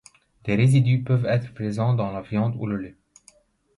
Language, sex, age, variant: French, male, 19-29, Français de métropole